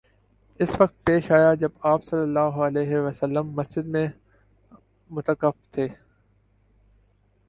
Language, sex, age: Urdu, male, 19-29